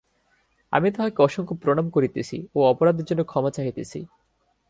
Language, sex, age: Bengali, male, 19-29